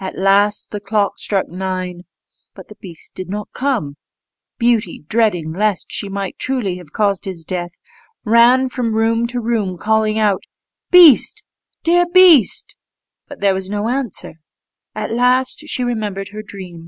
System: none